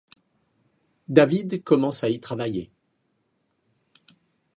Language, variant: French, Français de métropole